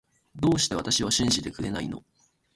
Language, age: Japanese, 19-29